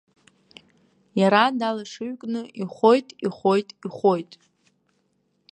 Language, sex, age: Abkhazian, female, under 19